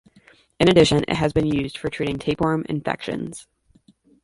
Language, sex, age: English, female, 19-29